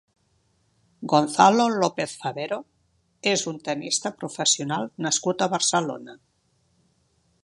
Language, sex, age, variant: Catalan, female, 70-79, Central